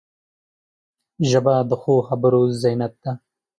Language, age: Pashto, 19-29